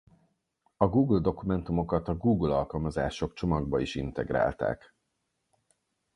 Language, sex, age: Hungarian, male, 40-49